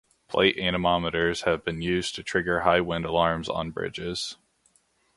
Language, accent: English, United States English